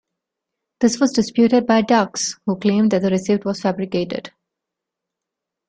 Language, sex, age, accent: English, female, 30-39, India and South Asia (India, Pakistan, Sri Lanka)